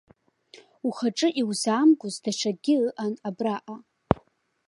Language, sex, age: Abkhazian, female, under 19